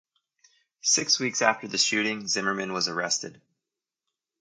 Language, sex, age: English, male, 30-39